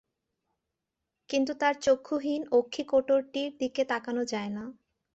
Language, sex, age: Bengali, female, 19-29